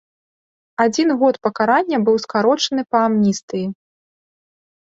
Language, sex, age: Belarusian, female, 30-39